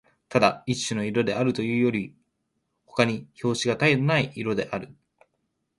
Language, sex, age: Japanese, male, 19-29